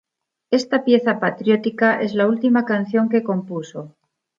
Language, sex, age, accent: Spanish, female, 50-59, España: Centro-Sur peninsular (Madrid, Toledo, Castilla-La Mancha)